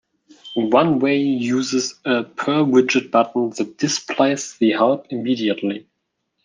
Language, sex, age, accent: English, male, 19-29, United States English